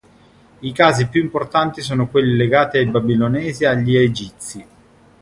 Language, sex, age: Italian, male, 30-39